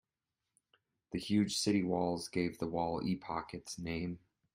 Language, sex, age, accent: English, male, 19-29, United States English